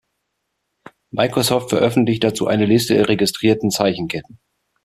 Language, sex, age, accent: German, male, 30-39, Deutschland Deutsch